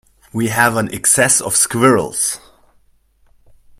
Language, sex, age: English, male, 30-39